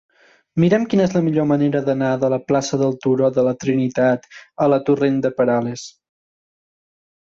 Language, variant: Catalan, Central